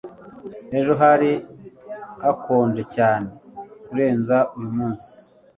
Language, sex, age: Kinyarwanda, male, 40-49